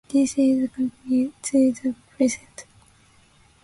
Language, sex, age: English, female, 19-29